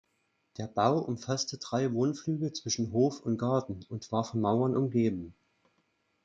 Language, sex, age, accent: German, male, 40-49, Deutschland Deutsch